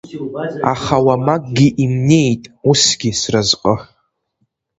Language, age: Abkhazian, under 19